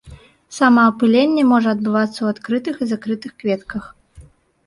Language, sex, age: Belarusian, female, 19-29